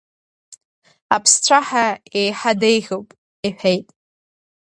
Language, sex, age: Abkhazian, female, under 19